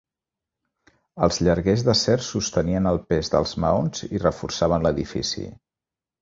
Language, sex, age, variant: Catalan, male, 40-49, Central